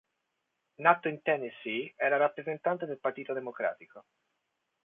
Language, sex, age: Italian, male, 40-49